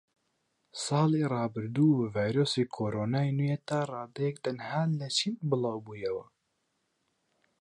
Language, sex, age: Central Kurdish, male, 19-29